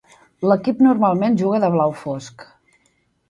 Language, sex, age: Catalan, female, 50-59